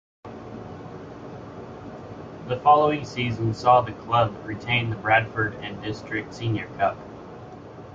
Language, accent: English, United States English